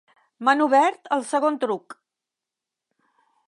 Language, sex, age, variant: Catalan, female, 70-79, Central